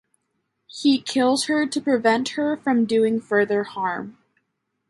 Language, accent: English, United States English